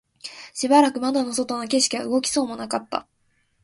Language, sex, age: Japanese, female, 19-29